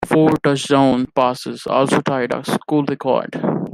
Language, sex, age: English, male, 19-29